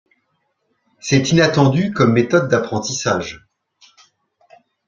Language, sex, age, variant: French, male, 40-49, Français de métropole